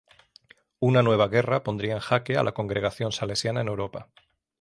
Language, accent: Spanish, España: Centro-Sur peninsular (Madrid, Toledo, Castilla-La Mancha); España: Sur peninsular (Andalucia, Extremadura, Murcia)